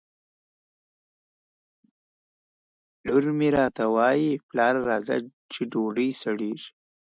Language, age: Pashto, 19-29